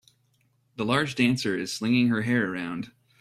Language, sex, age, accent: English, male, 30-39, United States English